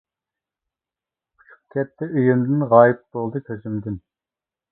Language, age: Uyghur, 40-49